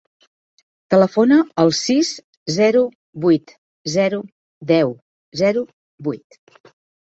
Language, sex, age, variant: Catalan, female, 50-59, Central